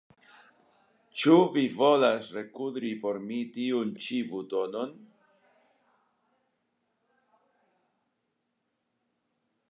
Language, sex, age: Esperanto, male, 60-69